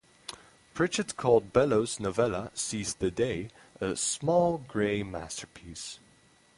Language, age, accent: English, 19-29, United States English; England English